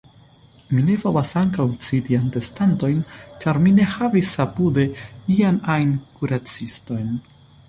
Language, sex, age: Esperanto, male, 19-29